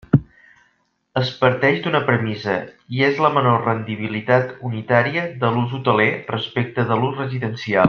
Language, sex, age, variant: Catalan, male, 30-39, Nord-Occidental